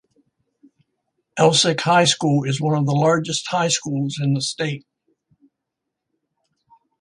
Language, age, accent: English, 60-69, United States English